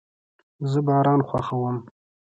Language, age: Pashto, 19-29